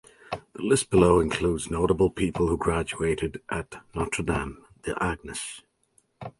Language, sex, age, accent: English, male, 40-49, United States English